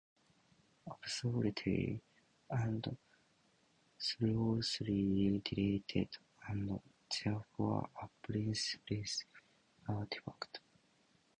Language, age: English, 19-29